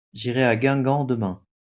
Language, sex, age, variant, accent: French, male, 30-39, Français d'Europe, Français de Belgique